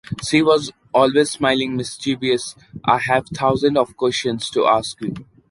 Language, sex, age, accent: English, male, 19-29, India and South Asia (India, Pakistan, Sri Lanka)